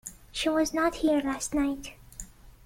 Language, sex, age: English, female, 19-29